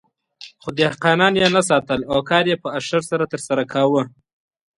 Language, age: Pashto, 19-29